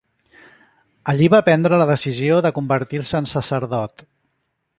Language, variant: Catalan, Central